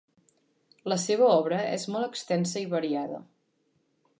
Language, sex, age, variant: Catalan, female, under 19, Central